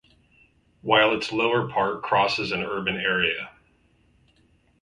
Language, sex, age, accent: English, male, 40-49, United States English